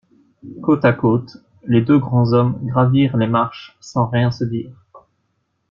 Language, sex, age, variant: French, male, 19-29, Français de métropole